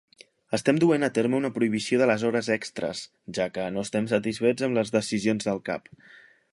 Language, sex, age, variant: Catalan, male, 19-29, Central